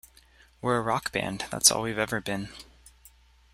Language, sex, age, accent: English, male, 19-29, United States English